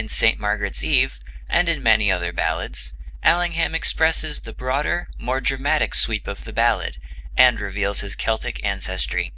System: none